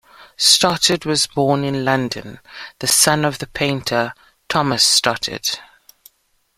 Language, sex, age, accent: English, female, 40-49, Southern African (South Africa, Zimbabwe, Namibia)